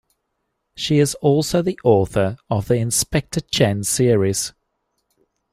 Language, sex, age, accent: English, male, 30-39, Southern African (South Africa, Zimbabwe, Namibia)